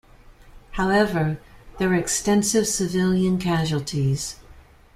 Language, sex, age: English, female, 40-49